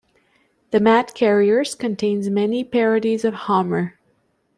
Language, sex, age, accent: English, female, 30-39, Canadian English